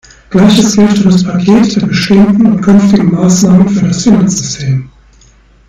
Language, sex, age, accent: German, male, 40-49, Deutschland Deutsch